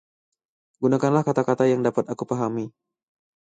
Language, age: Indonesian, 19-29